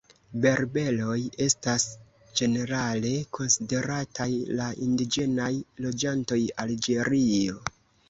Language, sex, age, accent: Esperanto, male, 19-29, Internacia